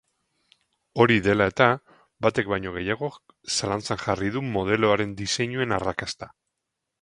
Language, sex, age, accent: Basque, male, 40-49, Mendebalekoa (Araba, Bizkaia, Gipuzkoako mendebaleko herri batzuk)